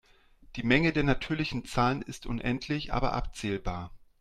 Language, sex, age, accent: German, male, 40-49, Deutschland Deutsch